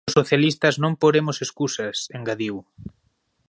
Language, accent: Galician, Oriental (común en zona oriental)